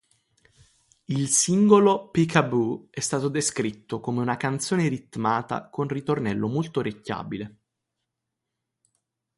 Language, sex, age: Italian, male, 19-29